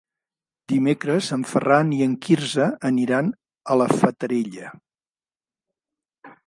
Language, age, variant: Catalan, 60-69, Central